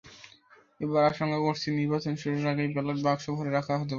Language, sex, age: Bengali, male, 19-29